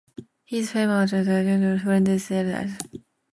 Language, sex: English, female